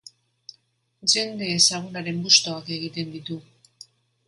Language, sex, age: Basque, female, 60-69